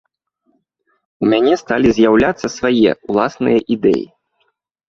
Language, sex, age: Belarusian, male, 30-39